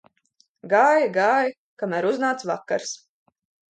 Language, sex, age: Latvian, female, under 19